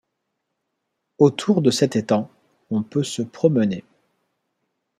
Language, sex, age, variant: French, male, 30-39, Français de métropole